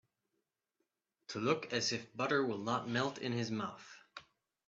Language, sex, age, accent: English, male, 19-29, United States English